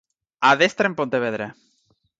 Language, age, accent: Galician, 19-29, Atlántico (seseo e gheada); Normativo (estándar)